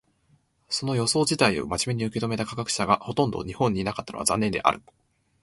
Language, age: Japanese, 19-29